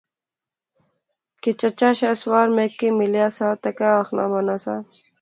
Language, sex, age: Pahari-Potwari, female, 19-29